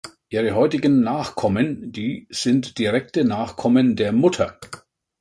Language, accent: German, Deutschland Deutsch